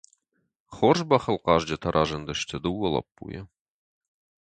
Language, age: Ossetic, 30-39